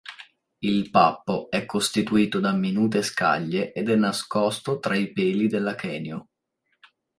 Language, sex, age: Italian, male, 19-29